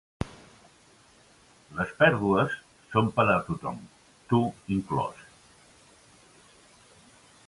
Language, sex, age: Catalan, male, 60-69